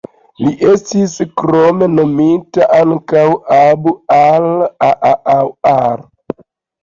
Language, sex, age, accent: Esperanto, male, 30-39, Internacia